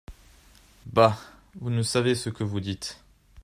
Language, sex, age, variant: French, male, 19-29, Français de métropole